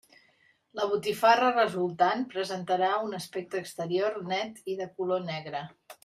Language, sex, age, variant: Catalan, female, 50-59, Central